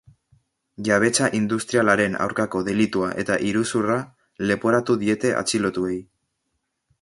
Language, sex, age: Basque, male, under 19